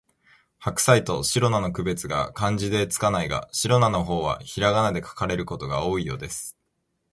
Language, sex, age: Japanese, male, 19-29